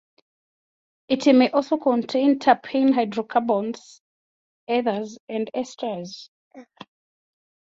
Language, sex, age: English, female, 19-29